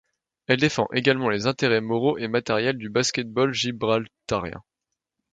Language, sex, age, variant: French, male, 19-29, Français de métropole